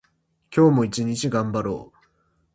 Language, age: Japanese, 19-29